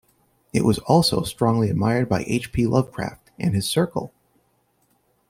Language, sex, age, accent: English, male, 30-39, United States English